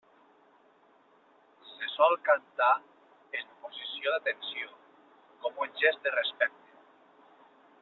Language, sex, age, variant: Catalan, male, 40-49, Nord-Occidental